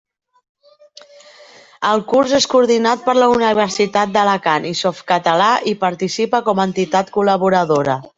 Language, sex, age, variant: Catalan, female, 40-49, Central